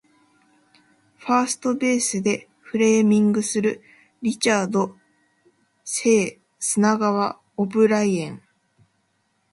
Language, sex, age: Japanese, female, 19-29